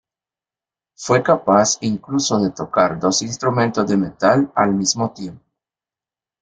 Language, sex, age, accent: Spanish, male, 40-49, América central